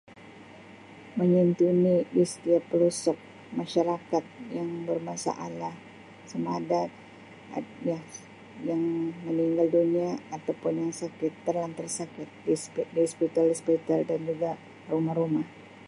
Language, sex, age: Sabah Malay, female, 60-69